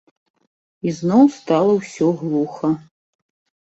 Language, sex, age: Belarusian, female, 40-49